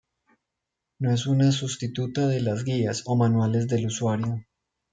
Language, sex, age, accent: Spanish, male, 30-39, Caribe: Cuba, Venezuela, Puerto Rico, República Dominicana, Panamá, Colombia caribeña, México caribeño, Costa del golfo de México